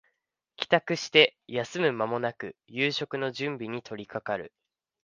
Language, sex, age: Japanese, male, 19-29